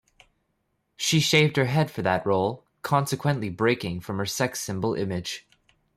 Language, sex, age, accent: English, male, 19-29, Canadian English